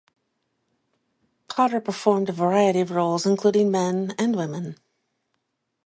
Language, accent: English, United States English